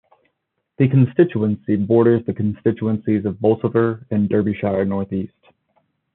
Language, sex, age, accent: English, male, 30-39, United States English